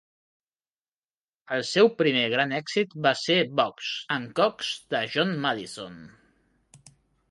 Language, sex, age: Catalan, male, 30-39